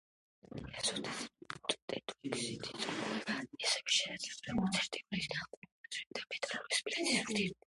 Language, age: Georgian, under 19